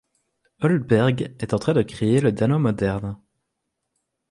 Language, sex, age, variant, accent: French, male, 30-39, Français d'Europe, Français de Belgique